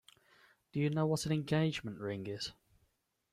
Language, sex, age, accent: English, male, 30-39, England English